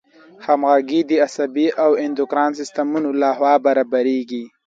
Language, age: Pashto, 19-29